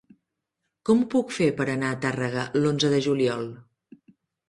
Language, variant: Catalan, Central